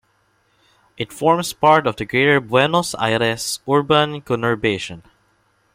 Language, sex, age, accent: English, male, 19-29, Filipino